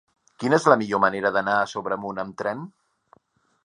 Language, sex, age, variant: Catalan, male, 50-59, Central